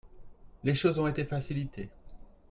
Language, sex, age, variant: French, male, 30-39, Français de métropole